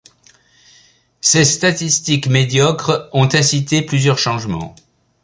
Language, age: French, 70-79